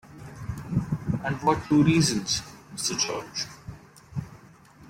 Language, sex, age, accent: English, male, 19-29, India and South Asia (India, Pakistan, Sri Lanka)